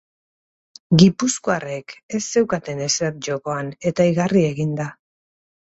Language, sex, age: Basque, female, 50-59